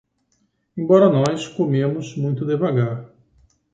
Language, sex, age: Portuguese, male, 60-69